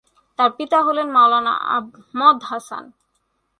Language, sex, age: Bengali, female, 19-29